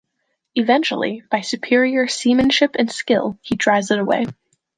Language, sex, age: English, female, 19-29